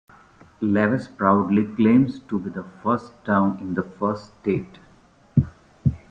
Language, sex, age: English, male, 30-39